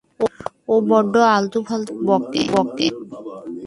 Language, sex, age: Bengali, female, 19-29